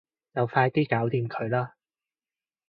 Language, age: Cantonese, 40-49